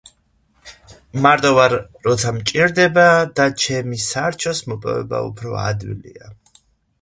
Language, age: Georgian, 30-39